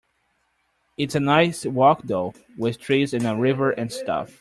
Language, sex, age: English, male, 19-29